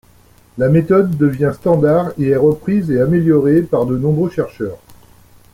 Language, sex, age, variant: French, male, 50-59, Français de métropole